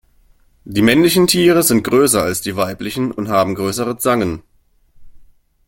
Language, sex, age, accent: German, male, 19-29, Deutschland Deutsch